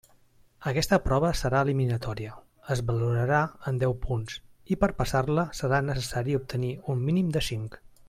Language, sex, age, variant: Catalan, male, 40-49, Central